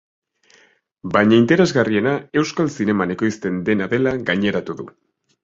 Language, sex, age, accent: Basque, male, 19-29, Erdialdekoa edo Nafarra (Gipuzkoa, Nafarroa)